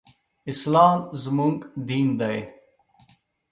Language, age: Pashto, 30-39